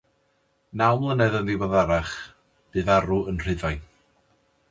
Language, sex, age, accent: Welsh, male, 40-49, Y Deyrnas Unedig Cymraeg